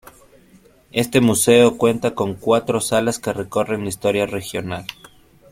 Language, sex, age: Spanish, male, 30-39